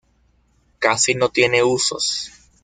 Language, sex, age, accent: Spanish, male, 19-29, Caribe: Cuba, Venezuela, Puerto Rico, República Dominicana, Panamá, Colombia caribeña, México caribeño, Costa del golfo de México